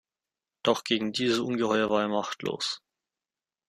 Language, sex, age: German, male, under 19